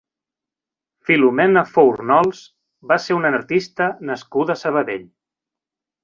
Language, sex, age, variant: Catalan, male, 30-39, Central